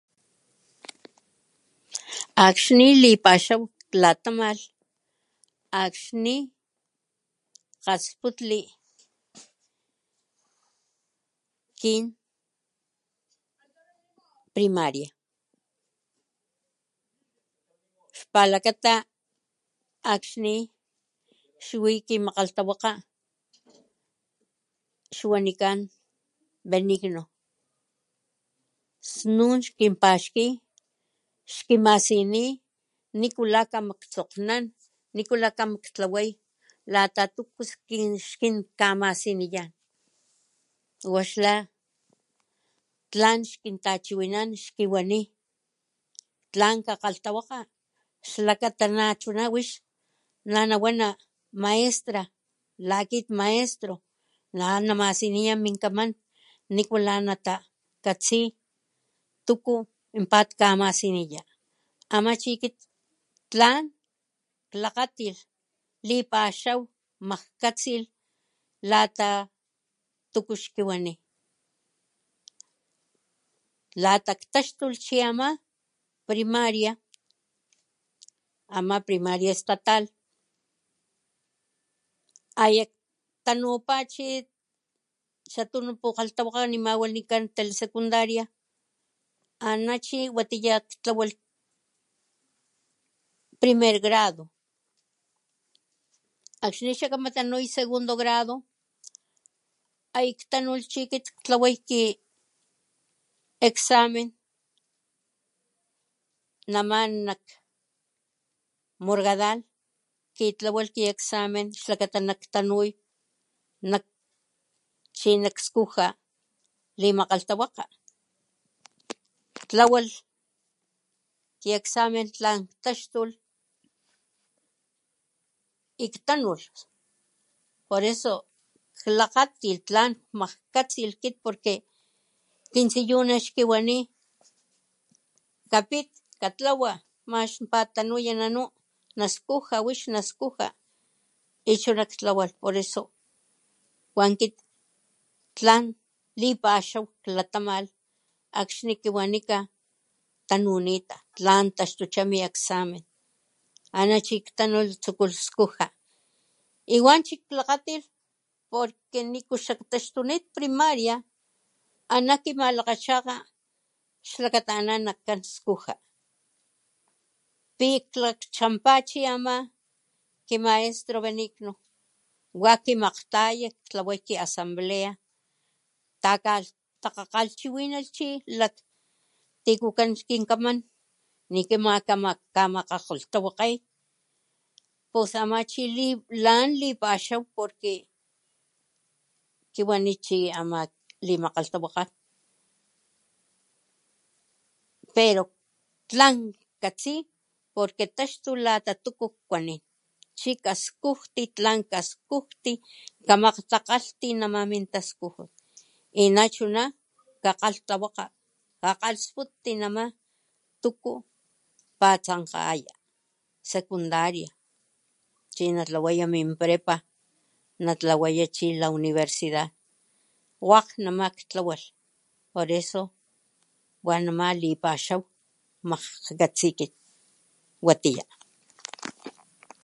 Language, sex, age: Papantla Totonac, male, 60-69